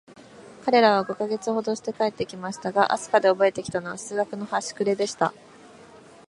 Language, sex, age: Japanese, female, 19-29